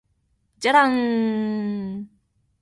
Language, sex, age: Japanese, female, 19-29